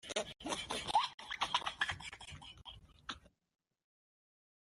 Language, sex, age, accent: Spanish, male, 40-49, Rioplatense: Argentina, Uruguay, este de Bolivia, Paraguay